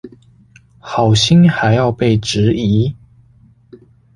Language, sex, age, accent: Chinese, male, 19-29, 出生地：臺北市